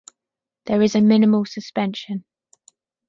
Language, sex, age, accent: English, female, 30-39, England English